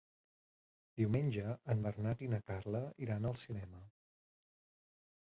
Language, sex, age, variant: Catalan, male, 30-39, Central